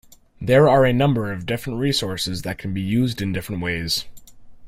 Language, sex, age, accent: English, male, under 19, United States English